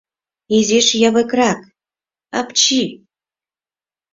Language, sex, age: Mari, female, 40-49